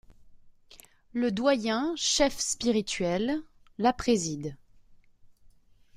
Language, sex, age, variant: French, female, 30-39, Français de métropole